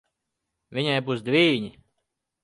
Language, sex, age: Latvian, male, 30-39